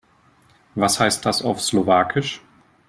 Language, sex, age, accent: German, male, 30-39, Deutschland Deutsch